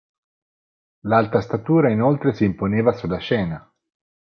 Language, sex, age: Italian, male, 40-49